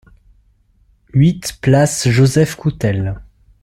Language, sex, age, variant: French, male, 19-29, Français de métropole